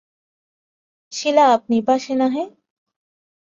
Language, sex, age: Bengali, female, 19-29